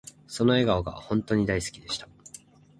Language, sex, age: Japanese, male, 19-29